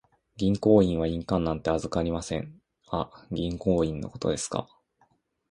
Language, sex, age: Japanese, male, 19-29